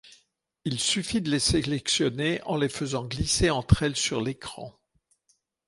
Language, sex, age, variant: French, male, 60-69, Français de métropole